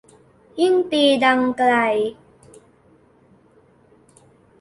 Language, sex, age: Thai, male, under 19